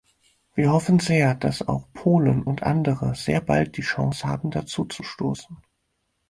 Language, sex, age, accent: German, male, 19-29, Deutschland Deutsch